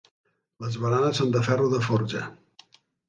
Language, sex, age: Catalan, male, 70-79